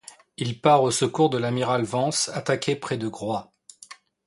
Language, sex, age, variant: French, male, 30-39, Français de métropole